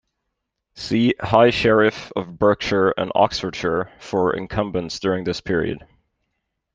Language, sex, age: English, male, 30-39